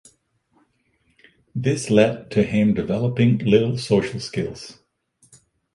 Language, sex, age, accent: English, male, 40-49, Irish English